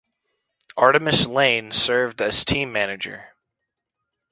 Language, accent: English, United States English